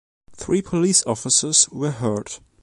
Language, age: English, under 19